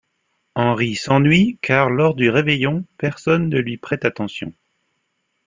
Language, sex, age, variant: French, male, 30-39, Français de métropole